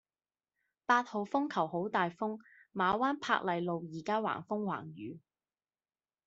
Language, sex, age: Cantonese, female, 19-29